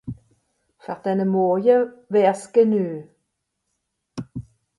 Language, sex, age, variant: Swiss German, female, 50-59, Nordniederàlemmànisch (Rishoffe, Zàwere, Bùsswìller, Hawenau, Brüemt, Stroossbùri, Molse, Dàmbàch, Schlettstàtt, Pfàlzbùri usw.)